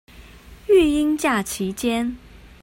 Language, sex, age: Chinese, female, 30-39